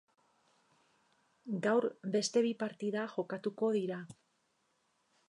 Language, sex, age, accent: Basque, female, 50-59, Erdialdekoa edo Nafarra (Gipuzkoa, Nafarroa)